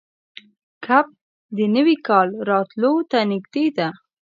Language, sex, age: Pashto, female, under 19